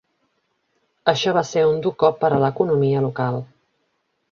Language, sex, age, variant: Catalan, female, 40-49, Central